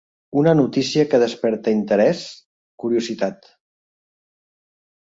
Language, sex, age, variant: Catalan, male, 50-59, Central